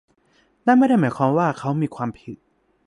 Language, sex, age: Thai, male, 19-29